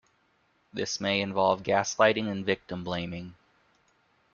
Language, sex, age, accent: English, male, 19-29, United States English